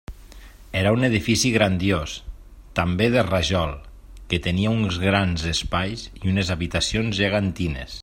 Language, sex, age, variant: Catalan, male, 40-49, Nord-Occidental